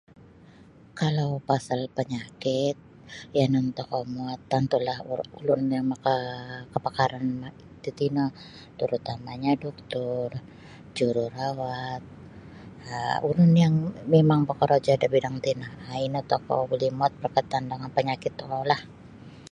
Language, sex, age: Sabah Bisaya, female, 50-59